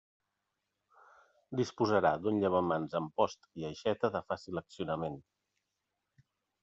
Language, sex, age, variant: Catalan, male, 40-49, Central